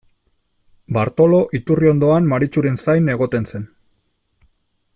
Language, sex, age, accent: Basque, male, 40-49, Erdialdekoa edo Nafarra (Gipuzkoa, Nafarroa)